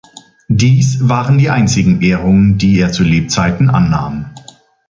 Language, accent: German, Deutschland Deutsch